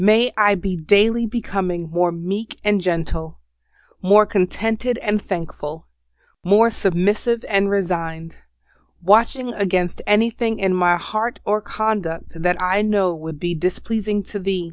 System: none